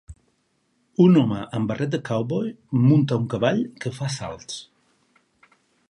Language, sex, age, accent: Catalan, male, 50-59, Barceloní